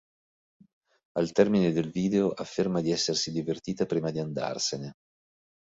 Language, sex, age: Italian, male, 40-49